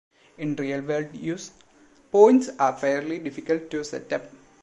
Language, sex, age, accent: English, male, 19-29, India and South Asia (India, Pakistan, Sri Lanka)